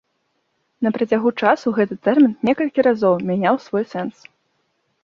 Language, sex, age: Belarusian, female, 19-29